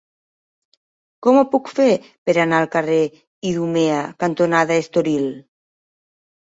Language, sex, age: Catalan, female, 40-49